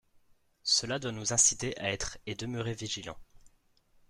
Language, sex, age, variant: French, male, 19-29, Français de métropole